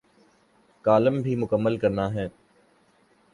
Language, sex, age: Urdu, male, 19-29